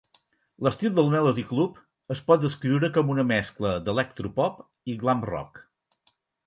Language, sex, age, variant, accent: Catalan, male, 60-69, Central, central